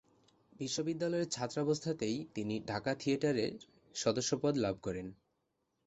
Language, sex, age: Bengali, male, 19-29